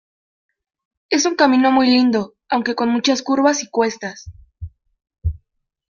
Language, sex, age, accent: Spanish, female, 19-29, México